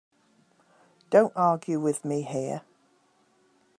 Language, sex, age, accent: English, female, 50-59, England English